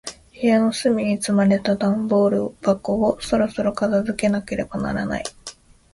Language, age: Japanese, 19-29